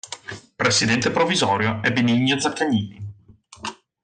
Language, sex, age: Italian, male, 19-29